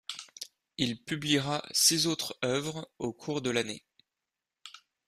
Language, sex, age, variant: French, male, 19-29, Français de métropole